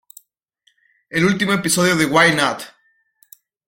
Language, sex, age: Spanish, male, under 19